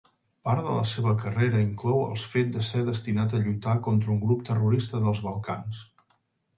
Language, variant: Catalan, Nord-Occidental